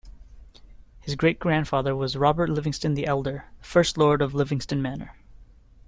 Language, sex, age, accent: English, male, 19-29, Canadian English